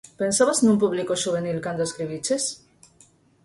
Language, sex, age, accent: Galician, female, 50-59, Normativo (estándar)